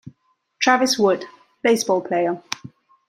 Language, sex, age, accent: English, female, 30-39, England English